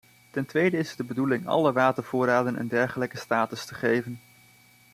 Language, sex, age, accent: Dutch, male, 19-29, Nederlands Nederlands